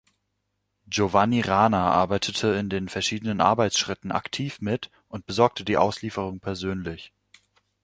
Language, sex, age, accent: German, male, 19-29, Deutschland Deutsch